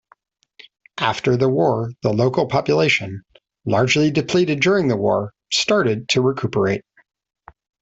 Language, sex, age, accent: English, male, 40-49, Canadian English